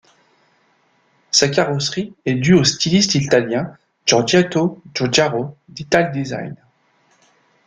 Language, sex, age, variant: French, male, 40-49, Français de métropole